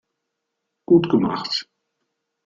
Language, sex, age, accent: German, male, 30-39, Deutschland Deutsch